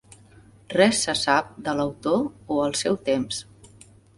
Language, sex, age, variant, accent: Catalan, female, 40-49, Central, central